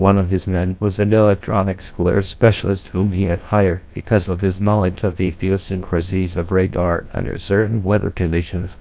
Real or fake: fake